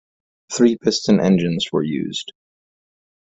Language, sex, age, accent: English, male, 19-29, United States English